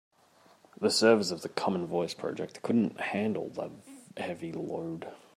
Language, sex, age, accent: English, male, 19-29, Australian English